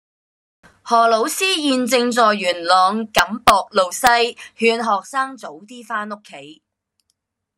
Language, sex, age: Cantonese, female, 30-39